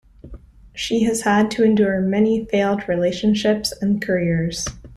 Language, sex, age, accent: English, female, 19-29, United States English